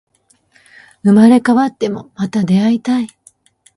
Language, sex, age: Japanese, female, 50-59